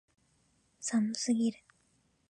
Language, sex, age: Japanese, female, under 19